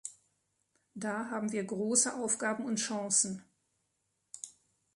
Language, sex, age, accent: German, female, 60-69, Deutschland Deutsch